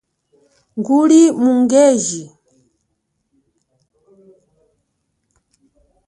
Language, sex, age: Chokwe, female, 30-39